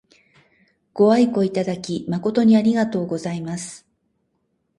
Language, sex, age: Japanese, female, 60-69